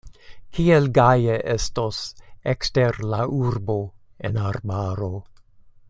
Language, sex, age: Esperanto, male, 70-79